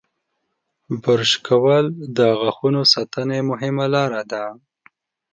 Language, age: Pashto, 19-29